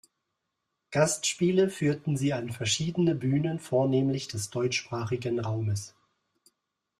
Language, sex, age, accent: German, male, 40-49, Deutschland Deutsch